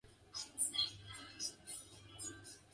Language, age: English, 19-29